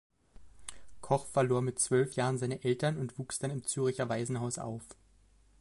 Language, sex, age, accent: German, male, 19-29, Deutschland Deutsch